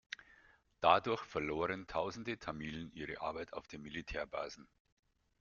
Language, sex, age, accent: German, male, 50-59, Deutschland Deutsch